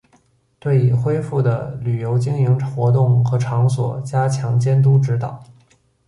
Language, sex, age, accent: Chinese, male, 19-29, 出生地：北京市